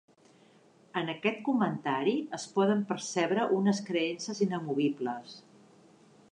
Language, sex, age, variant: Catalan, female, 50-59, Central